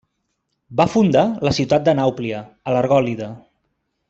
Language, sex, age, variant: Catalan, male, 30-39, Central